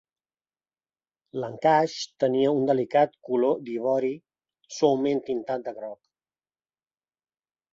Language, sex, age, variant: Catalan, male, 40-49, Central